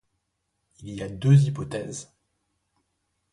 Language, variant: French, Français de métropole